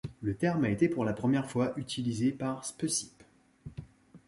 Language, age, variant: French, 40-49, Français de métropole